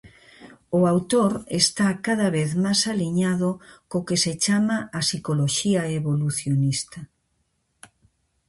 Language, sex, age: Galician, female, 60-69